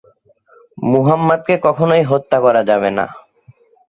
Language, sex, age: Bengali, male, 19-29